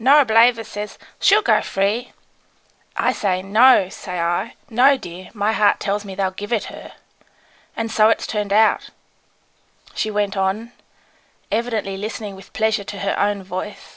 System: none